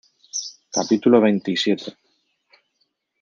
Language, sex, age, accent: Spanish, male, 30-39, España: Centro-Sur peninsular (Madrid, Toledo, Castilla-La Mancha)